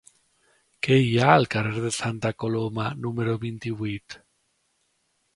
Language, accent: Catalan, valencià